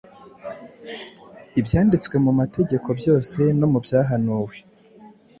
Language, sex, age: Kinyarwanda, male, 19-29